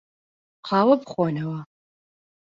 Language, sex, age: Central Kurdish, female, 19-29